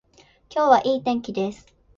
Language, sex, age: Japanese, female, 19-29